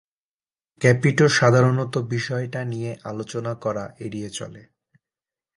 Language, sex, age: Bengali, male, 19-29